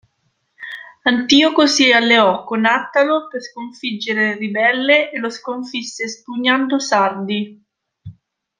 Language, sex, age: Italian, female, 19-29